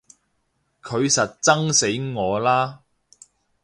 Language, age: Cantonese, 30-39